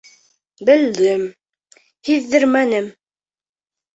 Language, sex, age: Bashkir, male, under 19